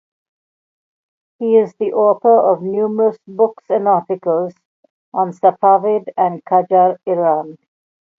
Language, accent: English, India and South Asia (India, Pakistan, Sri Lanka)